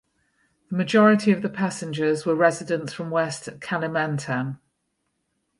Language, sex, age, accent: English, female, 50-59, Welsh English